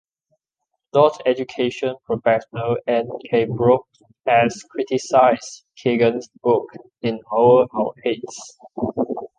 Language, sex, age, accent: English, male, 19-29, Malaysian English